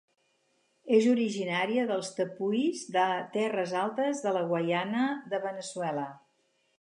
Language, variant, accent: Catalan, Central, Català central